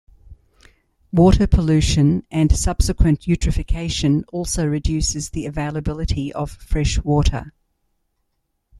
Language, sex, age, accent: English, female, 60-69, Australian English